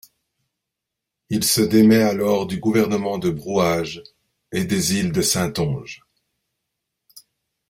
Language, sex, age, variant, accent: French, male, 40-49, Français d'Europe, Français de Belgique